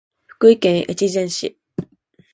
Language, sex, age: Japanese, female, 19-29